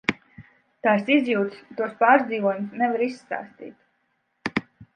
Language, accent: Latvian, Rigas